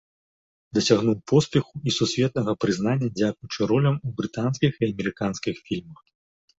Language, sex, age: Belarusian, male, 30-39